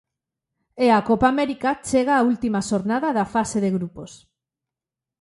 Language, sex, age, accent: Galician, female, 40-49, Normativo (estándar)